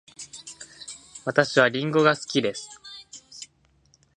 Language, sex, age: Japanese, male, 19-29